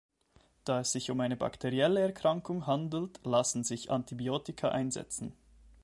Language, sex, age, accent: German, male, 19-29, Schweizerdeutsch